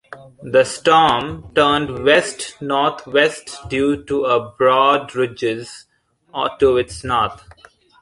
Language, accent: English, India and South Asia (India, Pakistan, Sri Lanka)